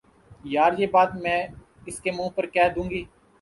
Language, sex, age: Urdu, male, 19-29